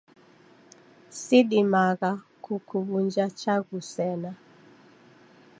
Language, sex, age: Taita, female, 60-69